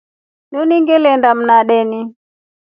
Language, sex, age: Rombo, female, 40-49